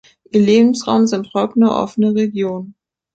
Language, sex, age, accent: German, female, 19-29, Deutschland Deutsch